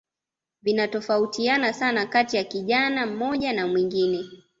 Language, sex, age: Swahili, female, 19-29